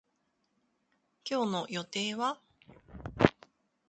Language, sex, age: Japanese, female, 30-39